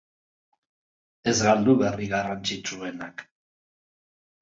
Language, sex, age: Basque, male, 60-69